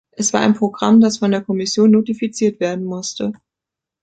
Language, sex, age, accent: German, female, 19-29, Deutschland Deutsch